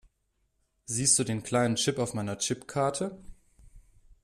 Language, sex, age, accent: German, male, 19-29, Deutschland Deutsch